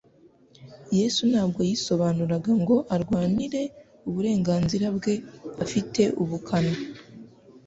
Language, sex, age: Kinyarwanda, female, under 19